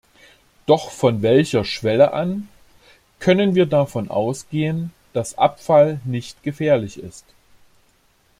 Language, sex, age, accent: German, male, 40-49, Deutschland Deutsch